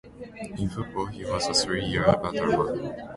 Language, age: English, 19-29